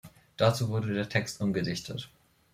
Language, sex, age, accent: German, male, 19-29, Deutschland Deutsch